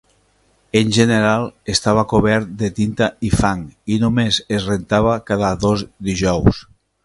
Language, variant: Catalan, Nord-Occidental